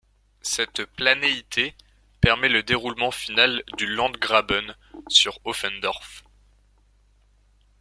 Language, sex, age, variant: French, male, 19-29, Français de métropole